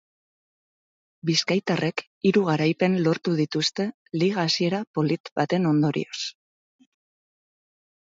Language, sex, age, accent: Basque, female, 30-39, Mendebalekoa (Araba, Bizkaia, Gipuzkoako mendebaleko herri batzuk)